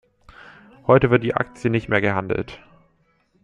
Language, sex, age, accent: German, male, under 19, Deutschland Deutsch